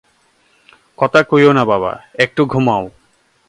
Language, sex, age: Bengali, male, 19-29